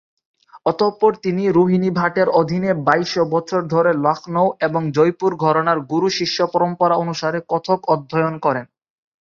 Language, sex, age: Bengali, male, 19-29